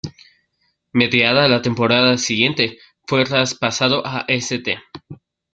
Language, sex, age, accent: Spanish, male, under 19, México